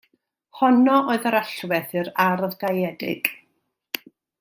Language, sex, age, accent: Welsh, female, 60-69, Y Deyrnas Unedig Cymraeg